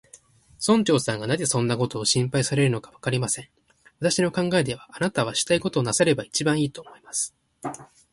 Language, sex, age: Japanese, male, 19-29